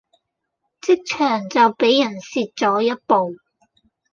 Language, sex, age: Cantonese, female, 30-39